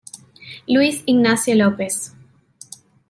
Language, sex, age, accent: Spanish, female, 19-29, Rioplatense: Argentina, Uruguay, este de Bolivia, Paraguay